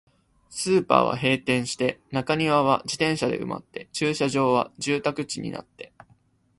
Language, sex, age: Japanese, male, 19-29